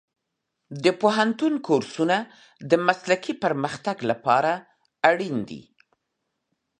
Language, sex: Pashto, female